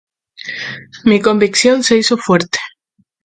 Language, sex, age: Spanish, female, 19-29